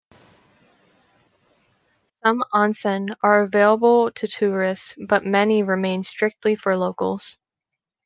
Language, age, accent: English, 19-29, United States English